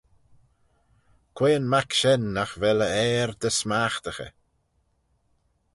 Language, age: Manx, 40-49